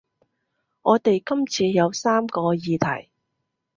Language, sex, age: Cantonese, female, 30-39